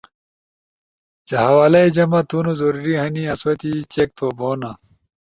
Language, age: Ushojo, 19-29